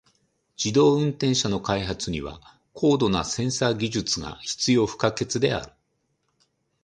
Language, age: Japanese, 50-59